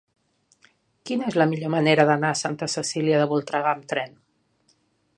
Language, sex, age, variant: Catalan, female, 50-59, Nord-Occidental